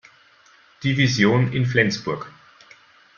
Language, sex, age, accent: German, male, 40-49, Deutschland Deutsch